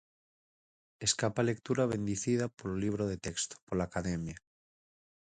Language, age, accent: Galician, 19-29, Normativo (estándar)